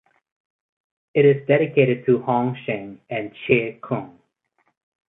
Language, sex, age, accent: English, male, 30-39, Canadian English